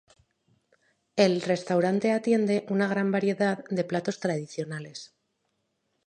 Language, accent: Spanish, España: Norte peninsular (Asturias, Castilla y León, Cantabria, País Vasco, Navarra, Aragón, La Rioja, Guadalajara, Cuenca)